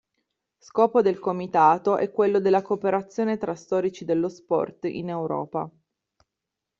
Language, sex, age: Italian, female, 30-39